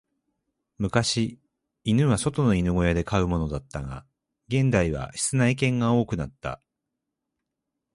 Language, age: Japanese, 30-39